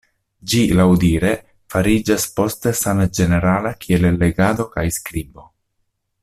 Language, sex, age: Esperanto, male, 30-39